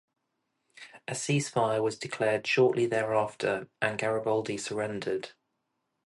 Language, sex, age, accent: English, male, 30-39, England English